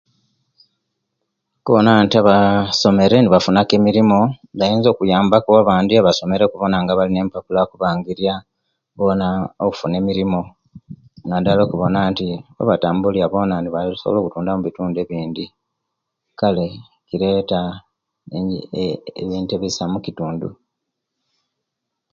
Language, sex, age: Kenyi, male, 50-59